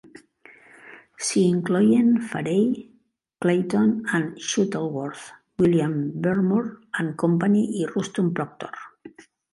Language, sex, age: Catalan, female, 60-69